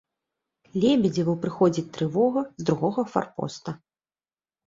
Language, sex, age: Belarusian, female, 30-39